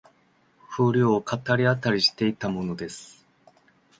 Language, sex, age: Japanese, male, 19-29